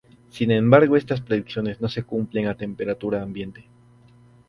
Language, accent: Spanish, Andino-Pacífico: Colombia, Perú, Ecuador, oeste de Bolivia y Venezuela andina